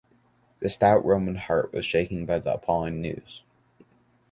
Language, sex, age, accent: English, male, under 19, United States English